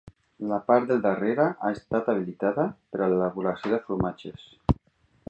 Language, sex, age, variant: Catalan, male, 40-49, Central